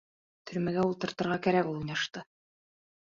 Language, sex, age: Bashkir, female, 30-39